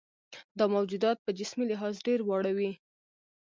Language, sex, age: Pashto, female, 19-29